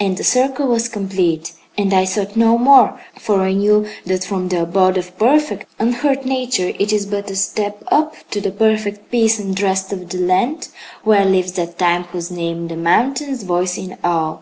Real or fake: real